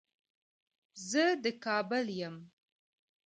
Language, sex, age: Pashto, female, 30-39